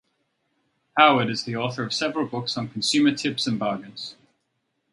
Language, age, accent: English, 30-39, Australian English